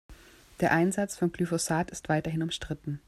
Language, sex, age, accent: German, female, 30-39, Österreichisches Deutsch